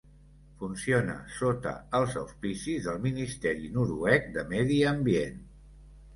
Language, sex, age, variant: Catalan, male, 60-69, Central